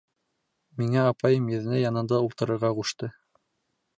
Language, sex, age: Bashkir, male, 19-29